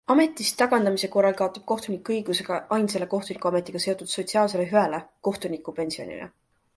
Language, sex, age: Estonian, female, 19-29